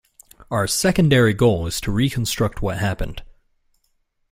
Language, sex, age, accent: English, male, 19-29, United States English